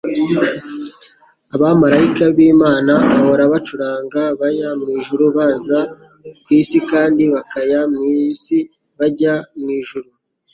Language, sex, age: Kinyarwanda, male, 19-29